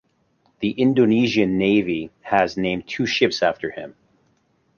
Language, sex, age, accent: English, male, 40-49, Canadian English